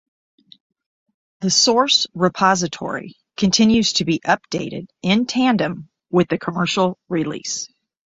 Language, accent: English, United States English